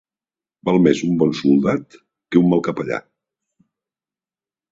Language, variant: Catalan, Central